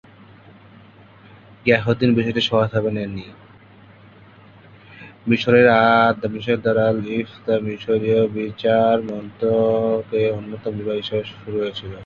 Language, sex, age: Bengali, male, under 19